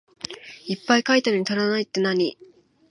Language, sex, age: Japanese, female, 19-29